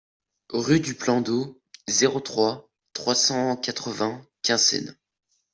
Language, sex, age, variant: French, male, under 19, Français de métropole